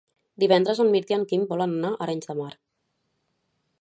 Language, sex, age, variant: Catalan, female, 19-29, Central